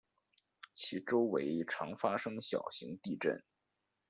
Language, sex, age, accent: Chinese, male, 19-29, 出生地：北京市